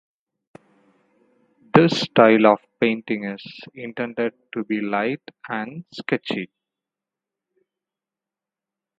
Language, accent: English, India and South Asia (India, Pakistan, Sri Lanka)